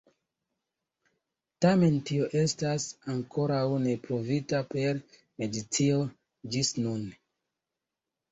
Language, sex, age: Esperanto, male, 19-29